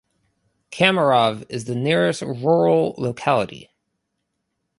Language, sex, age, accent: English, male, 30-39, United States English